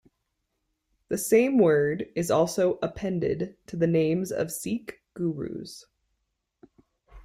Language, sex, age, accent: English, female, 30-39, United States English